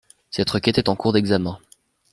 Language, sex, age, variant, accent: French, male, under 19, Français d'Europe, Français de Belgique